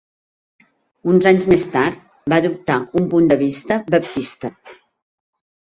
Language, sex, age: Catalan, female, 60-69